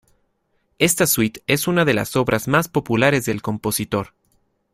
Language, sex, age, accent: Spanish, male, 30-39, México